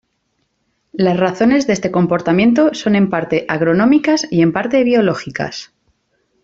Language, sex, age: Spanish, female, 30-39